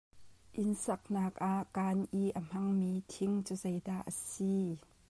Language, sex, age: Hakha Chin, female, 19-29